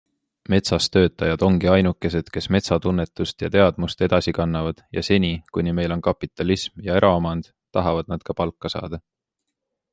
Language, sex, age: Estonian, male, 19-29